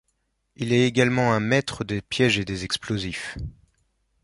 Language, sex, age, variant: French, male, 30-39, Français de métropole